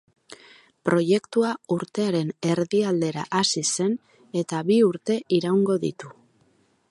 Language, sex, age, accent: Basque, female, 40-49, Mendebalekoa (Araba, Bizkaia, Gipuzkoako mendebaleko herri batzuk)